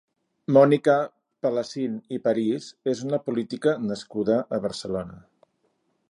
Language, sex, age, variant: Catalan, male, 50-59, Nord-Occidental